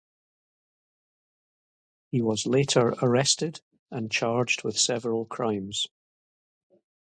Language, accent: English, Scottish English